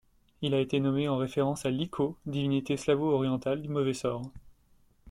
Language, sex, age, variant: French, male, 19-29, Français de métropole